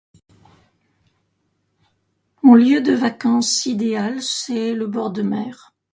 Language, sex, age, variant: French, female, 70-79, Français de métropole